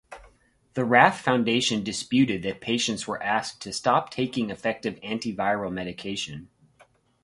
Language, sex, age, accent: English, male, 30-39, United States English